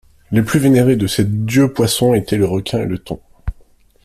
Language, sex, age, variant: French, male, 19-29, Français de métropole